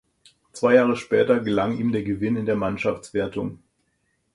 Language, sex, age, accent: German, male, 50-59, Deutschland Deutsch